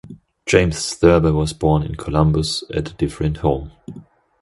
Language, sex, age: English, male, 30-39